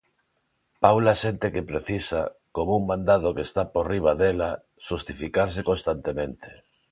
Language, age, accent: Galician, 40-49, Neofalante